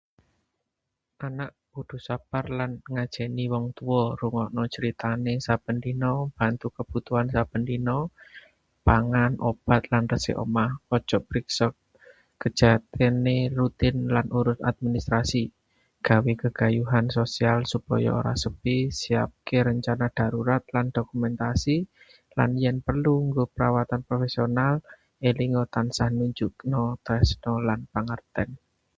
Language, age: Javanese, 30-39